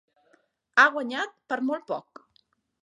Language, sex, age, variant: Catalan, female, 40-49, Central